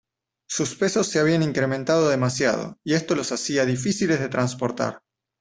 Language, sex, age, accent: Spanish, male, 30-39, Rioplatense: Argentina, Uruguay, este de Bolivia, Paraguay